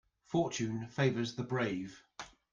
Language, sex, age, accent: English, male, 40-49, England English